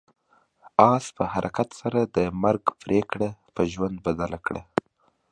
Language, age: Pashto, 19-29